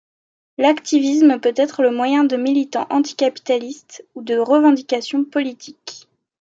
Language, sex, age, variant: French, female, 19-29, Français de métropole